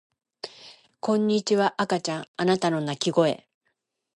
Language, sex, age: Japanese, female, 60-69